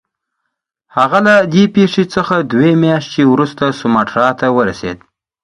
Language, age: Pashto, 19-29